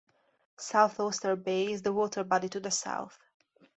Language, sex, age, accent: English, female, 19-29, United States English